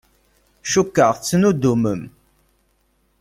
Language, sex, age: Kabyle, male, 30-39